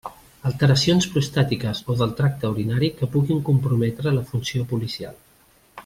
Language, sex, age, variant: Catalan, male, 50-59, Central